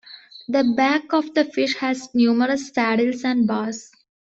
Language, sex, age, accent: English, female, 19-29, India and South Asia (India, Pakistan, Sri Lanka)